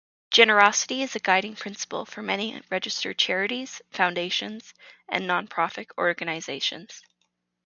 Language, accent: English, United States English; Canadian English